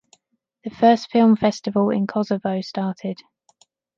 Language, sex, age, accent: English, female, 30-39, England English